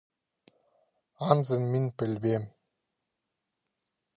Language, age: Khakas, 19-29